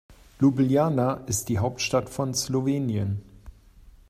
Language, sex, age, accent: German, male, 50-59, Deutschland Deutsch